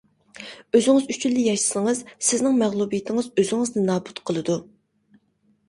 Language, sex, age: Uyghur, female, 19-29